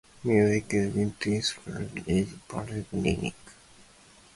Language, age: English, 19-29